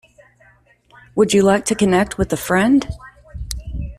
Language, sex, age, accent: English, female, 40-49, United States English